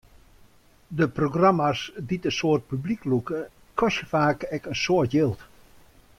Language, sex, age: Western Frisian, male, 60-69